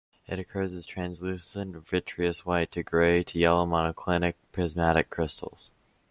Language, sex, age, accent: English, male, under 19, United States English